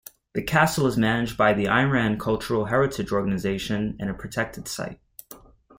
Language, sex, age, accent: English, male, 19-29, United States English